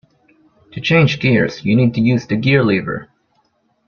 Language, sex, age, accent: English, male, under 19, Filipino